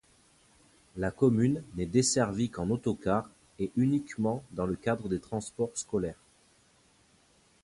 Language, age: French, 30-39